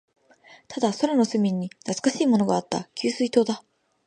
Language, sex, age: Japanese, female, 19-29